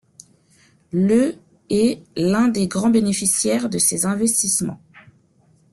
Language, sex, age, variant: French, female, 30-39, Français de métropole